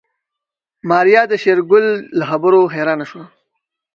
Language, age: Pashto, under 19